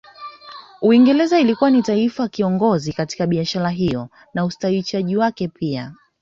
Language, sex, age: Swahili, female, 19-29